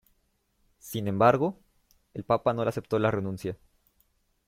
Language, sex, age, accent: Spanish, male, 19-29, México